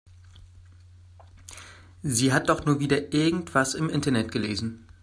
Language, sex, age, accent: German, male, 30-39, Deutschland Deutsch